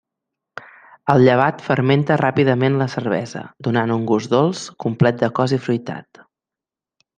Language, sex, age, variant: Catalan, female, 40-49, Central